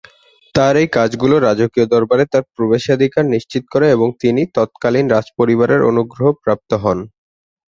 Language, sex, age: Bengali, male, 19-29